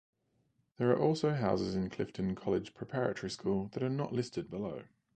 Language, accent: English, Australian English